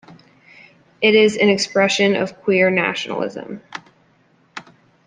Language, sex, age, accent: English, female, 19-29, United States English